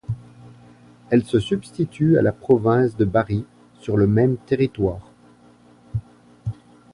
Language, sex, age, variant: French, male, 50-59, Français de métropole